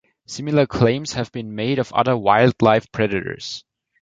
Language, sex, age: English, male, 19-29